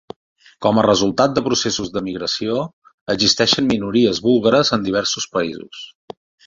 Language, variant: Catalan, Nord-Occidental